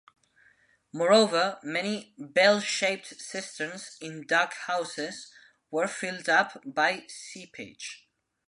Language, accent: English, England English